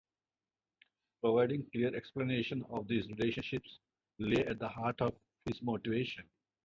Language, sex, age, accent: English, male, 50-59, India and South Asia (India, Pakistan, Sri Lanka)